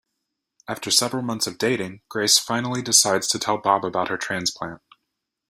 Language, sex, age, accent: English, male, 19-29, United States English